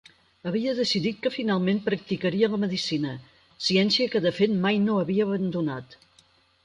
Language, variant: Catalan, Central